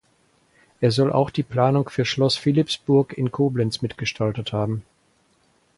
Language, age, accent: German, 60-69, Deutschland Deutsch